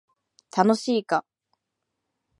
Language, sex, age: Japanese, female, 19-29